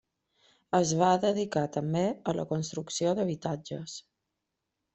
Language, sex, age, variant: Catalan, female, 30-39, Balear